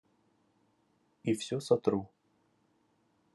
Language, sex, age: Russian, male, 19-29